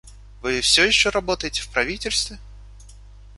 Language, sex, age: Russian, male, 19-29